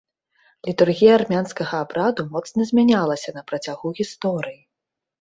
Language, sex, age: Belarusian, female, 30-39